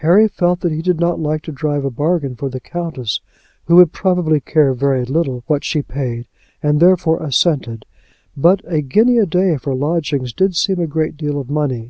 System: none